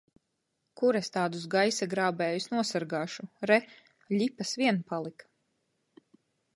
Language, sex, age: Latvian, female, 30-39